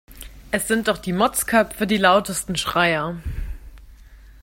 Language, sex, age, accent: German, female, 19-29, Deutschland Deutsch